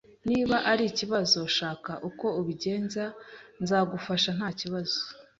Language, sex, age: Kinyarwanda, female, 19-29